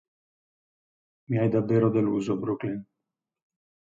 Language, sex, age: Italian, male, 50-59